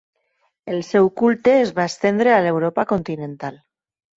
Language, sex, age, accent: Catalan, female, 40-49, valencià; Tortosí